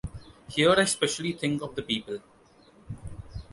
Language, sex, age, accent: English, male, 19-29, India and South Asia (India, Pakistan, Sri Lanka)